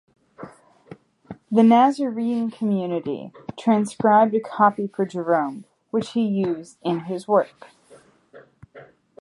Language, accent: English, United States English